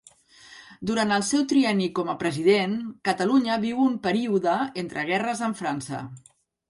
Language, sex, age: Catalan, female, 50-59